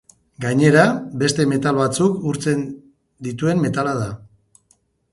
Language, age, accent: Basque, 40-49, Erdialdekoa edo Nafarra (Gipuzkoa, Nafarroa)